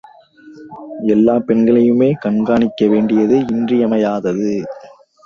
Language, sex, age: Tamil, male, 19-29